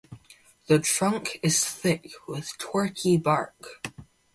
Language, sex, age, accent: English, male, under 19, Irish English